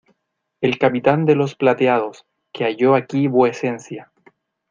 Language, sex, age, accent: Spanish, male, 19-29, Chileno: Chile, Cuyo